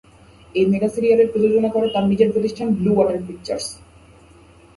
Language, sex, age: Bengali, male, 19-29